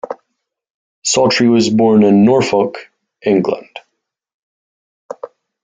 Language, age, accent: English, 19-29, Irish English